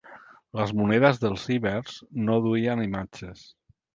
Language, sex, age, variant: Catalan, male, 50-59, Central